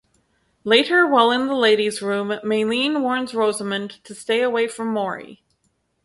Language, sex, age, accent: English, female, 30-39, Canadian English